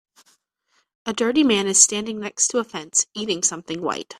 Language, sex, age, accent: English, female, 30-39, Canadian English